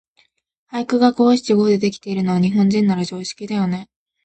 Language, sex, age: Japanese, female, 19-29